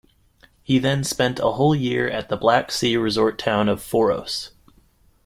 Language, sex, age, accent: English, male, 19-29, United States English